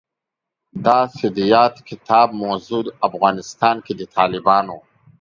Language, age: Pashto, 30-39